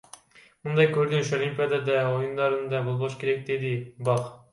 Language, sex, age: Kyrgyz, male, under 19